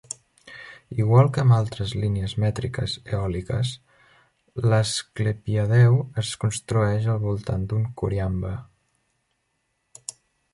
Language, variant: Catalan, Central